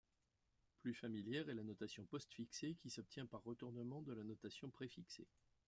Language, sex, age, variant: French, male, 50-59, Français de métropole